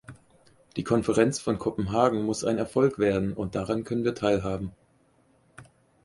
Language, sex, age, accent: German, male, 30-39, Deutschland Deutsch